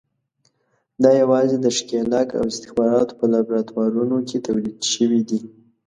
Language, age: Pashto, 19-29